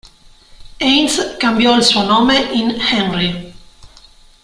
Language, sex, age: Italian, female, 40-49